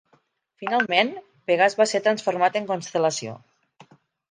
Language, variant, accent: Catalan, Nord-Occidental, Tortosí